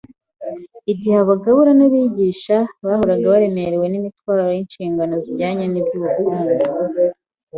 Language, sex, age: Kinyarwanda, female, 19-29